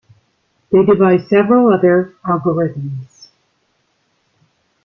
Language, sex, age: English, female, 50-59